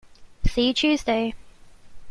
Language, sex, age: English, female, 19-29